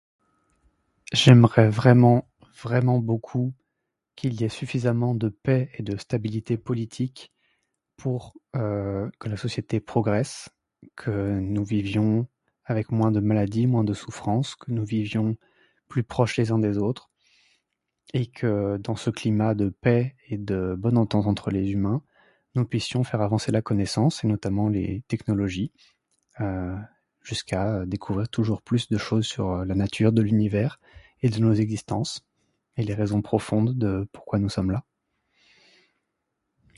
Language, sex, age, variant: French, male, 30-39, Français de métropole